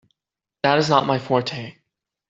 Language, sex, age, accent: English, male, 19-29, United States English